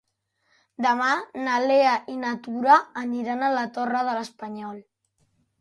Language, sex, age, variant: Catalan, male, 40-49, Central